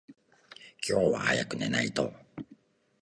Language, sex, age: Japanese, male, 19-29